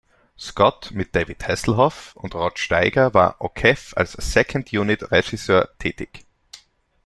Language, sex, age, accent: German, male, 19-29, Österreichisches Deutsch